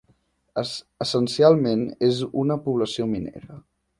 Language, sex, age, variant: Catalan, male, 19-29, Central